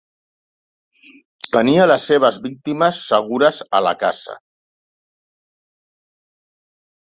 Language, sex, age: Catalan, male, 50-59